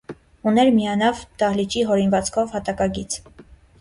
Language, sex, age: Armenian, female, 19-29